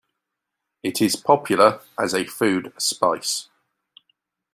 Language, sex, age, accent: English, male, 40-49, England English